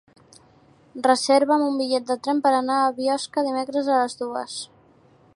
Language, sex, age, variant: Catalan, female, 19-29, Central